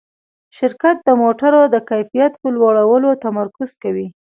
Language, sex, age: Pashto, female, 19-29